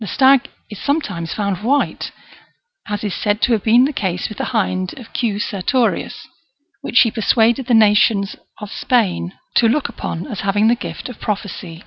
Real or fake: real